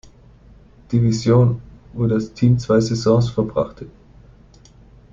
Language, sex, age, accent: German, male, 19-29, Deutschland Deutsch